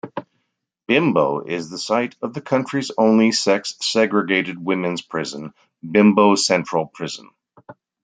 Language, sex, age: English, male, 60-69